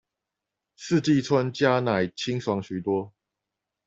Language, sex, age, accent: Chinese, male, 30-39, 出生地：新北市